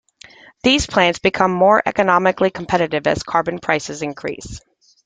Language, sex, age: English, female, 40-49